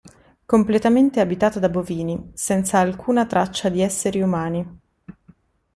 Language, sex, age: Italian, female, 30-39